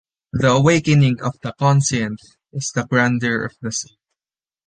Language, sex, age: English, male, 19-29